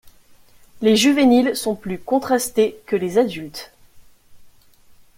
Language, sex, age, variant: French, female, 19-29, Français de métropole